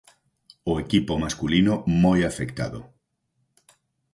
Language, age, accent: Galician, 50-59, Oriental (común en zona oriental)